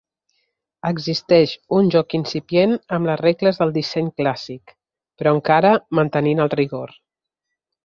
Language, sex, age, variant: Catalan, female, 50-59, Central